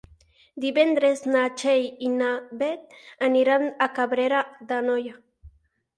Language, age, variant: Catalan, under 19, Central